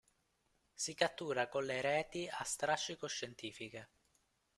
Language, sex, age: Italian, male, 19-29